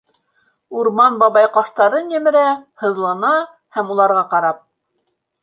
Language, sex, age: Bashkir, female, 19-29